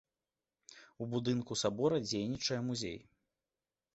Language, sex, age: Belarusian, male, 30-39